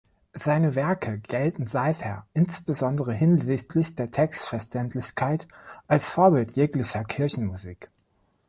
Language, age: German, 30-39